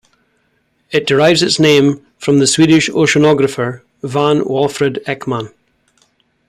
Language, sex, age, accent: English, male, 60-69, Scottish English